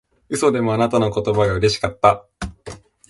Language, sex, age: Japanese, male, under 19